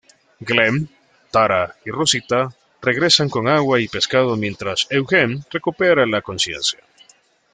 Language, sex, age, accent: Spanish, male, 30-39, América central